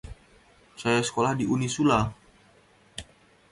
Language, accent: English, Malaysian English